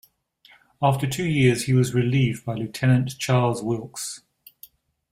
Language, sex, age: English, male, 60-69